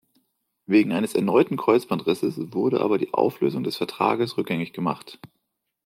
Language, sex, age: German, male, 19-29